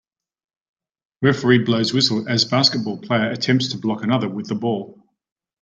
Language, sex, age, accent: English, male, 40-49, Australian English